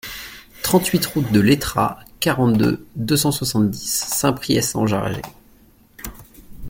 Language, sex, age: French, male, 19-29